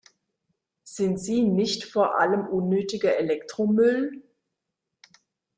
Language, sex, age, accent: German, female, 40-49, Deutschland Deutsch